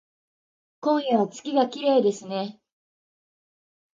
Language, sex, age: Japanese, female, 50-59